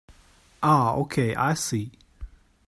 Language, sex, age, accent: English, male, 40-49, England English